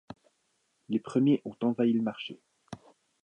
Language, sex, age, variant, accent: French, male, 19-29, Français d'Europe, Français de Suisse